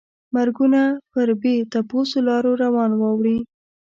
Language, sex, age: Pashto, female, under 19